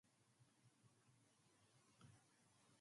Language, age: English, 19-29